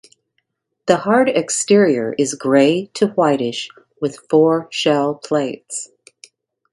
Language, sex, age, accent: English, female, 60-69, United States English